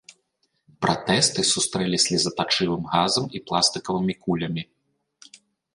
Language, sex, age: Belarusian, male, 30-39